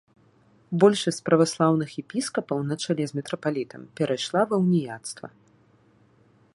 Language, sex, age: Belarusian, female, 30-39